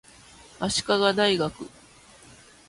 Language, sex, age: Japanese, female, 30-39